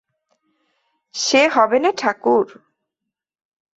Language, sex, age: Bengali, female, 19-29